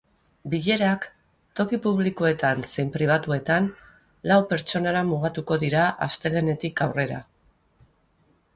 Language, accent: Basque, Mendebalekoa (Araba, Bizkaia, Gipuzkoako mendebaleko herri batzuk)